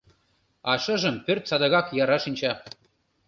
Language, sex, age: Mari, male, 30-39